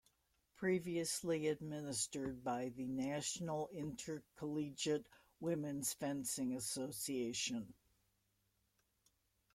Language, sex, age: English, female, 70-79